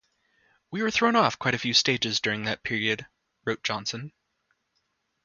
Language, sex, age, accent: English, male, under 19, United States English